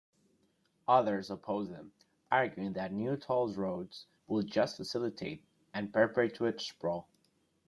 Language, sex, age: English, male, 19-29